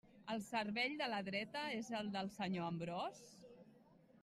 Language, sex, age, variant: Catalan, female, 50-59, Central